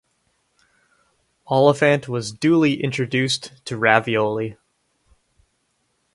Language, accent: English, Canadian English